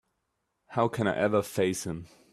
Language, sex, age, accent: English, male, under 19, United States English